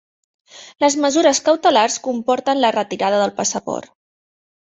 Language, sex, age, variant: Catalan, female, 19-29, Central